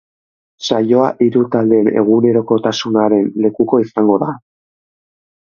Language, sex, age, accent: Basque, male, 19-29, Erdialdekoa edo Nafarra (Gipuzkoa, Nafarroa)